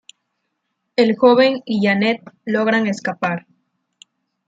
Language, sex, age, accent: Spanish, female, 19-29, México